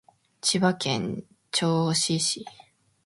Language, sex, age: Japanese, female, under 19